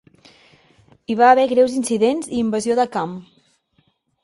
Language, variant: Catalan, Central